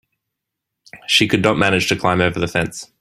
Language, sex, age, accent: English, male, 30-39, Australian English